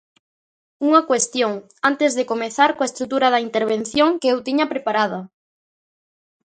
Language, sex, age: Galician, female, under 19